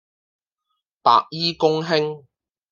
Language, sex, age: Cantonese, male, 40-49